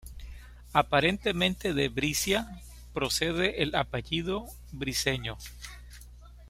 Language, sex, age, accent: Spanish, male, 30-39, México